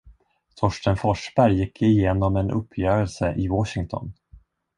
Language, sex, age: Swedish, male, 30-39